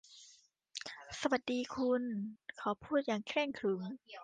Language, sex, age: Thai, female, 19-29